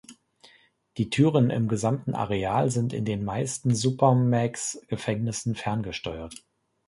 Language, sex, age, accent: German, male, 30-39, Deutschland Deutsch